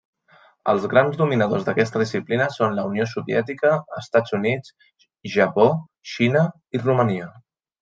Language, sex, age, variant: Catalan, male, 30-39, Central